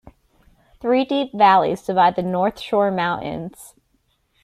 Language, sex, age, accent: English, female, 19-29, United States English